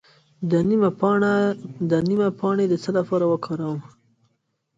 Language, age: Pashto, 19-29